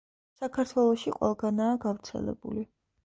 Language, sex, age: Georgian, female, 30-39